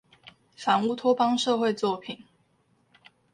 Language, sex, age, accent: Chinese, female, under 19, 出生地：臺中市